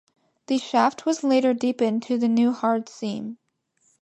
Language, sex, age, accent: English, female, under 19, United States English